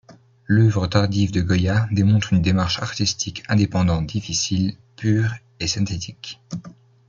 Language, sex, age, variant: French, male, 19-29, Français de métropole